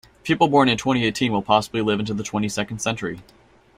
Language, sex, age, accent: English, male, 19-29, United States English